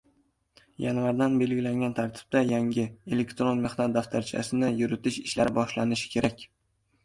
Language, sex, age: Uzbek, male, under 19